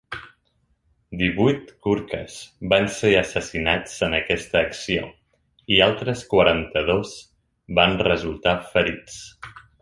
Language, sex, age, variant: Catalan, male, 30-39, Central